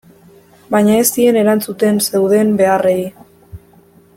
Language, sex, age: Basque, female, 19-29